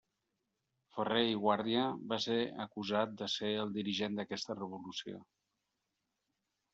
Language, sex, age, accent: Catalan, male, 50-59, Barcelonès